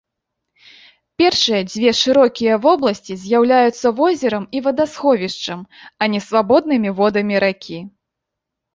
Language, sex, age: Belarusian, female, 19-29